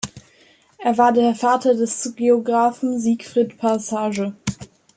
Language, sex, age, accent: German, female, 19-29, Deutschland Deutsch